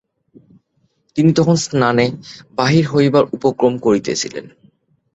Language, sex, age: Bengali, male, 19-29